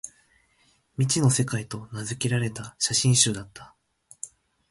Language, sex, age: Japanese, male, 19-29